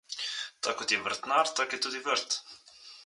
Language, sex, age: Slovenian, male, 19-29